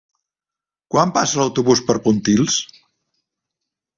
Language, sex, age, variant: Catalan, male, 60-69, Central